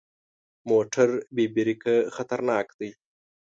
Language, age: Pashto, 19-29